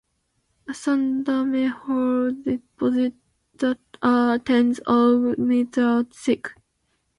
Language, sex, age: English, female, 19-29